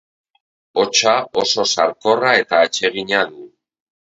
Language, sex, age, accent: Basque, male, 50-59, Erdialdekoa edo Nafarra (Gipuzkoa, Nafarroa)